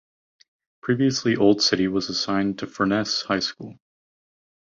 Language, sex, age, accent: English, male, 19-29, United States English